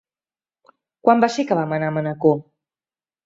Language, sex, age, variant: Catalan, female, 40-49, Central